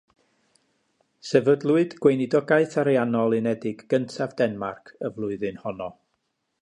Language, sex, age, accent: Welsh, male, 50-59, Y Deyrnas Unedig Cymraeg